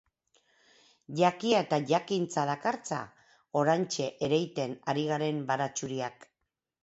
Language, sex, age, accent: Basque, female, 50-59, Mendebalekoa (Araba, Bizkaia, Gipuzkoako mendebaleko herri batzuk)